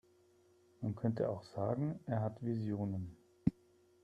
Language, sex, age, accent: German, male, 30-39, Deutschland Deutsch